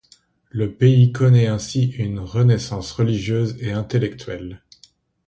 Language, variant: French, Français d'Europe